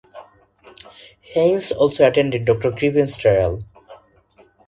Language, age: English, 19-29